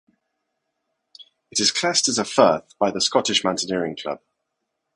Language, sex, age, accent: English, male, 30-39, England English